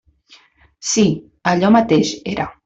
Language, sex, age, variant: Catalan, female, 40-49, Central